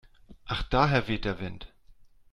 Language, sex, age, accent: German, male, 40-49, Deutschland Deutsch